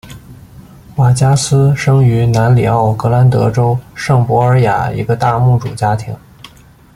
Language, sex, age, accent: Chinese, male, 19-29, 出生地：北京市